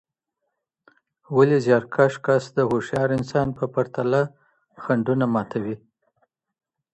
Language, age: Pashto, 50-59